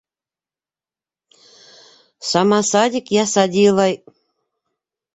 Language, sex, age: Bashkir, female, 60-69